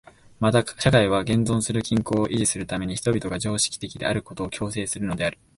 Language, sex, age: Japanese, male, 19-29